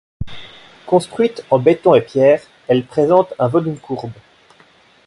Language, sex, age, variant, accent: French, male, 19-29, Français d'Europe, Français de Suisse